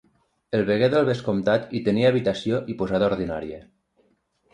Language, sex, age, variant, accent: Catalan, male, 30-39, Nord-Occidental, nord-occidental; Lleidatà